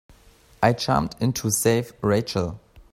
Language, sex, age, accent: English, male, 19-29, United States English